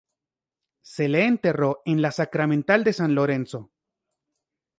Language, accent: Spanish, México